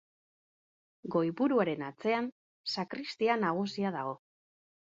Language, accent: Basque, Mendebalekoa (Araba, Bizkaia, Gipuzkoako mendebaleko herri batzuk)